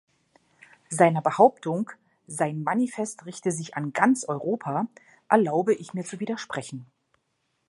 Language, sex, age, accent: German, female, 40-49, Deutschland Deutsch